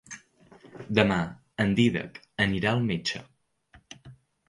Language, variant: Catalan, Central